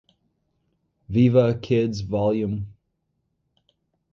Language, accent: English, United States English